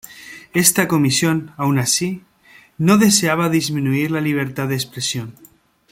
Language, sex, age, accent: Spanish, male, 19-29, España: Norte peninsular (Asturias, Castilla y León, Cantabria, País Vasco, Navarra, Aragón, La Rioja, Guadalajara, Cuenca)